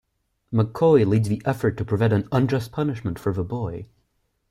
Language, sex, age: English, male, 19-29